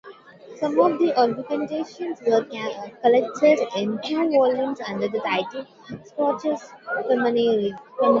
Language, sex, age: English, female, 19-29